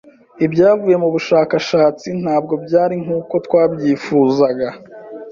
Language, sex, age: Kinyarwanda, female, 19-29